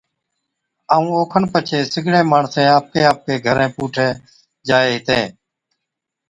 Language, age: Od, 40-49